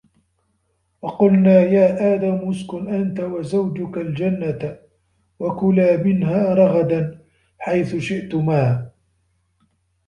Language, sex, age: Arabic, male, 30-39